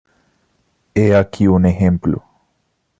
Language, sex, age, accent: Spanish, male, 19-29, Andino-Pacífico: Colombia, Perú, Ecuador, oeste de Bolivia y Venezuela andina